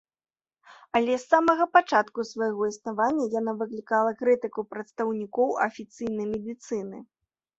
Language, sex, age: Belarusian, female, 30-39